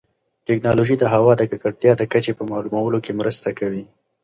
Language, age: Pashto, 19-29